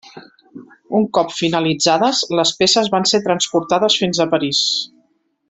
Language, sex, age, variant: Catalan, female, 40-49, Central